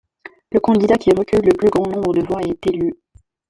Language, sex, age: French, female, 19-29